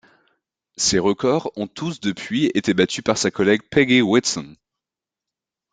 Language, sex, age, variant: French, male, 19-29, Français de métropole